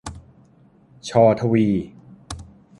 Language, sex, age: Thai, male, 40-49